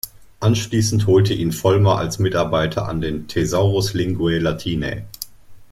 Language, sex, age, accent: German, male, 40-49, Deutschland Deutsch